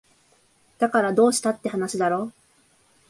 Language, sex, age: Japanese, female, 19-29